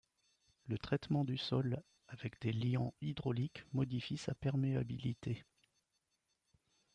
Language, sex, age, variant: French, male, 50-59, Français de métropole